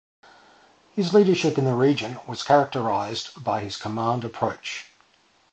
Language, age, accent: English, 50-59, Australian English